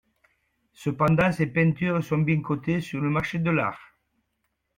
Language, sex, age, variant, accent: French, male, 70-79, Français d'Amérique du Nord, Français du Canada